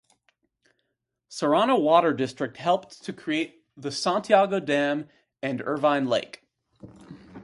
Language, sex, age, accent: English, male, 19-29, United States English